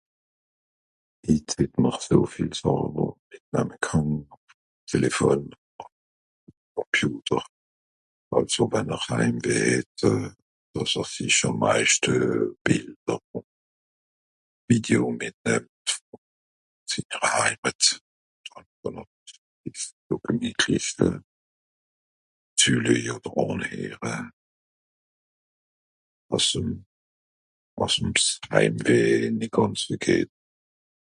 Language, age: Swiss German, 70-79